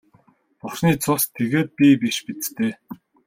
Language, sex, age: Mongolian, male, 19-29